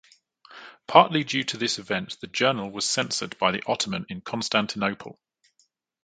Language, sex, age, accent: English, male, 30-39, England English